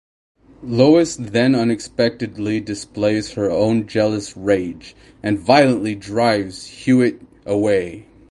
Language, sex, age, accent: English, male, 19-29, United States English